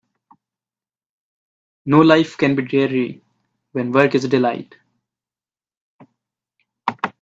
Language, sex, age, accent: English, male, 19-29, India and South Asia (India, Pakistan, Sri Lanka)